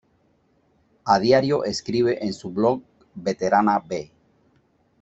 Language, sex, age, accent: Spanish, male, 40-49, Caribe: Cuba, Venezuela, Puerto Rico, República Dominicana, Panamá, Colombia caribeña, México caribeño, Costa del golfo de México